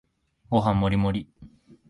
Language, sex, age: Japanese, male, under 19